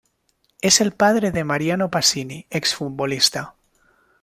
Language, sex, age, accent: Spanish, male, 19-29, España: Norte peninsular (Asturias, Castilla y León, Cantabria, País Vasco, Navarra, Aragón, La Rioja, Guadalajara, Cuenca)